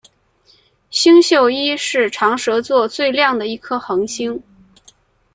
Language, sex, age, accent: Chinese, female, 19-29, 出生地：河南省